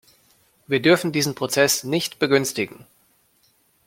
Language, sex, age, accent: German, male, 30-39, Deutschland Deutsch